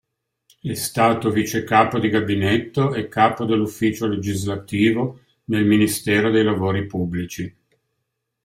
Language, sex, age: Italian, male, 60-69